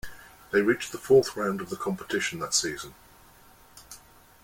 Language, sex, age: English, male, 50-59